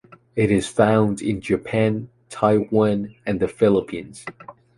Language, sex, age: English, male, 19-29